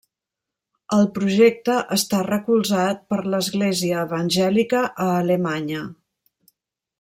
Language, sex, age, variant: Catalan, female, 50-59, Central